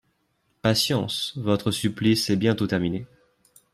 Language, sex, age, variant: French, male, 19-29, Français de métropole